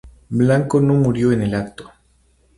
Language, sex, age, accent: Spanish, male, 19-29, México